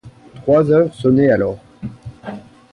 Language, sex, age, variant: French, male, 50-59, Français de métropole